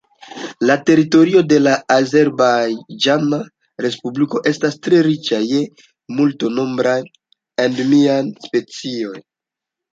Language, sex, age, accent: Esperanto, male, 19-29, Internacia